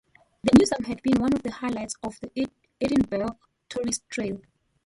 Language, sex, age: English, female, 30-39